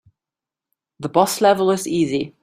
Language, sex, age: English, female, 40-49